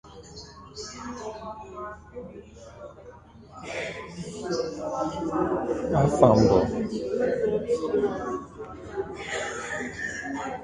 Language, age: Igbo, 19-29